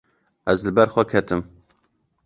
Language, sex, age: Kurdish, male, 19-29